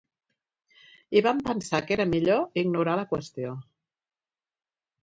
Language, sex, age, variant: Catalan, female, 50-59, Central